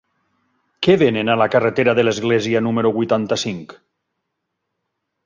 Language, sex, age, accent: Catalan, male, 50-59, valencià